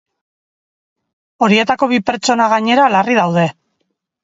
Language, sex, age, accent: Basque, female, 40-49, Erdialdekoa edo Nafarra (Gipuzkoa, Nafarroa)